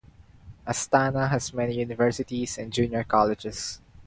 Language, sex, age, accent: English, male, 19-29, Filipino